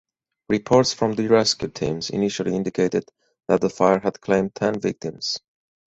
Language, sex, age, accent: English, male, 40-49, United States English